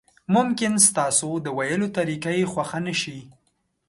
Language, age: Pashto, 19-29